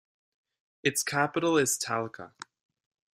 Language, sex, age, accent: English, male, 19-29, United States English